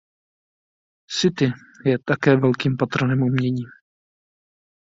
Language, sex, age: Czech, male, 30-39